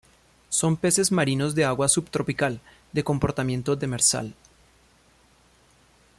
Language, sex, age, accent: Spanish, male, 30-39, Andino-Pacífico: Colombia, Perú, Ecuador, oeste de Bolivia y Venezuela andina